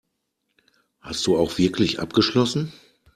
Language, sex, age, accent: German, male, 40-49, Deutschland Deutsch